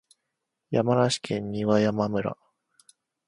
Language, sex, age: Japanese, male, 19-29